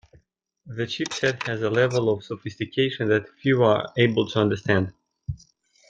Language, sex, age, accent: English, male, 30-39, United States English